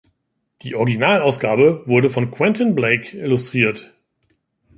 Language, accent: German, Deutschland Deutsch